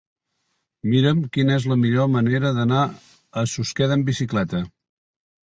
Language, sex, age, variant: Catalan, male, 50-59, Nord-Occidental